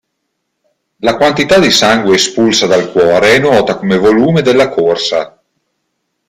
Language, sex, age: Italian, male, 40-49